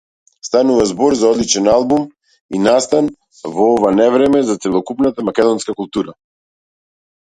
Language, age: Macedonian, 40-49